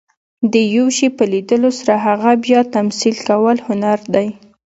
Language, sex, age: Pashto, female, 19-29